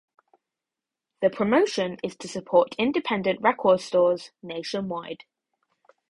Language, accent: English, England English